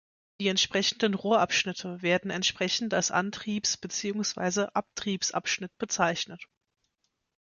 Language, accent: German, Deutschland Deutsch